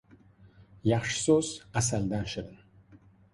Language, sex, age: Uzbek, male, 19-29